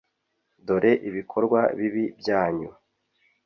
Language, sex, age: Kinyarwanda, male, 30-39